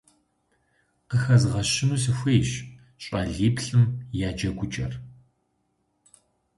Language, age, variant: Kabardian, 30-39, Адыгэбзэ (Къэбэрдей, Кирил, псоми зэдай)